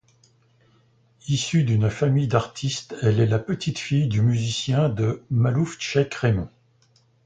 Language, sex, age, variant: French, male, 70-79, Français de métropole